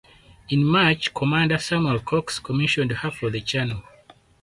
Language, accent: English, Southern African (South Africa, Zimbabwe, Namibia)